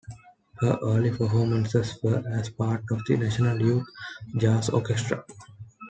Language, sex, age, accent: English, male, 19-29, India and South Asia (India, Pakistan, Sri Lanka)